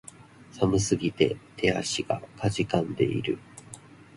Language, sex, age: Japanese, male, 19-29